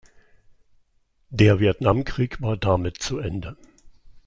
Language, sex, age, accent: German, male, 60-69, Deutschland Deutsch